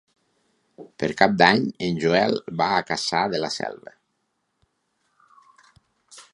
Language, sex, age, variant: Catalan, male, 40-49, Nord-Occidental